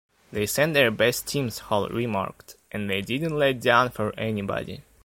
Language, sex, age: English, male, 19-29